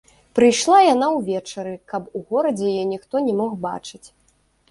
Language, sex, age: Belarusian, female, 19-29